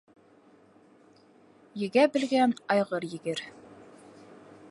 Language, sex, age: Bashkir, female, 19-29